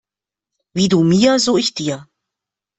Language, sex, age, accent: German, female, 50-59, Deutschland Deutsch